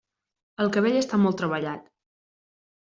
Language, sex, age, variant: Catalan, female, 19-29, Central